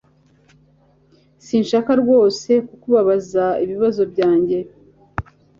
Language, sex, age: Kinyarwanda, female, 50-59